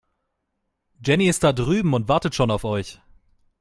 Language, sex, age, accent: German, male, 19-29, Deutschland Deutsch